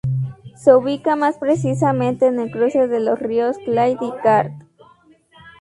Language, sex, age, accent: Spanish, female, 19-29, México